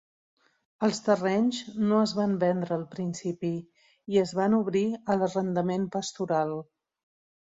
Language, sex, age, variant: Catalan, female, 50-59, Central